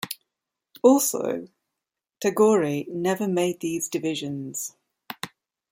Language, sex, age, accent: English, female, 50-59, England English